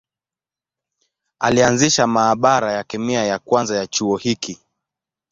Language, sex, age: Swahili, male, 19-29